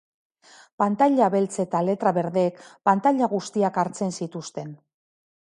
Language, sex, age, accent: Basque, female, 40-49, Mendebalekoa (Araba, Bizkaia, Gipuzkoako mendebaleko herri batzuk)